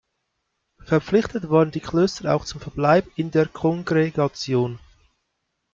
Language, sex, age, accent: German, male, 30-39, Schweizerdeutsch